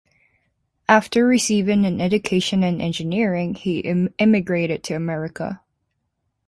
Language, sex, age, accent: English, female, 19-29, United States English